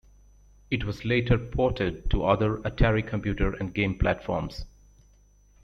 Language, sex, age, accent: English, male, 40-49, United States English